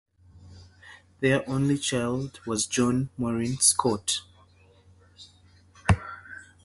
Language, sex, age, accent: English, female, 19-29, England English; Southern African (South Africa, Zimbabwe, Namibia)